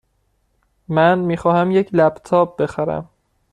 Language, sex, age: Persian, male, 19-29